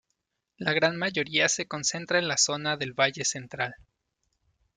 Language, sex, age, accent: Spanish, male, 30-39, México